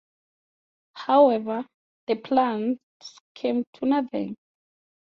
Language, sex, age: English, female, 19-29